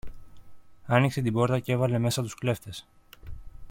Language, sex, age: Greek, male, 30-39